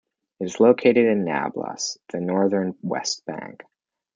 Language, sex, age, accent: English, male, under 19, Canadian English